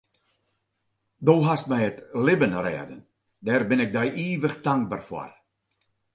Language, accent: Western Frisian, Klaaifrysk